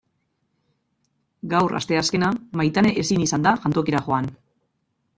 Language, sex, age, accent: Basque, female, 40-49, Mendebalekoa (Araba, Bizkaia, Gipuzkoako mendebaleko herri batzuk)